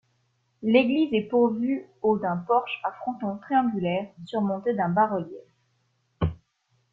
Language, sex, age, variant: French, female, 19-29, Français de métropole